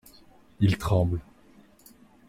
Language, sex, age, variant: French, male, 30-39, Français de métropole